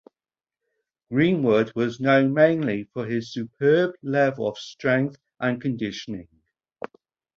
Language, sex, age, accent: English, male, 40-49, England English